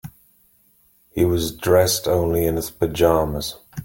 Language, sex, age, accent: English, male, 40-49, United States English